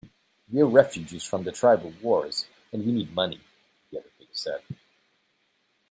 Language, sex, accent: English, male, United States English